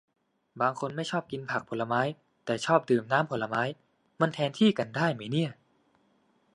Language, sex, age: Thai, male, 19-29